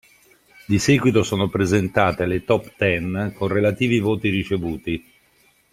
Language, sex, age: Italian, male, 50-59